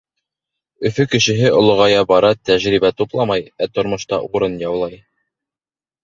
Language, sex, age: Bashkir, male, 30-39